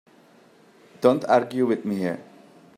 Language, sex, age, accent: English, male, 30-39, United States English